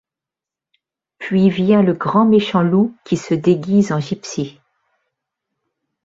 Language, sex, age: French, female, 50-59